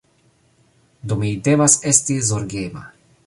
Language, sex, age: Esperanto, male, 40-49